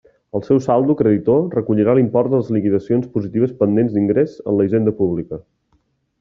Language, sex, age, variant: Catalan, male, 19-29, Central